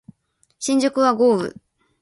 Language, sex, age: Japanese, female, 19-29